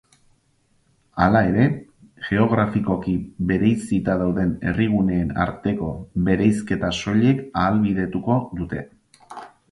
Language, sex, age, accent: Basque, male, 40-49, Erdialdekoa edo Nafarra (Gipuzkoa, Nafarroa)